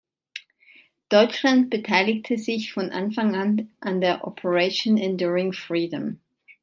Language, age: German, 19-29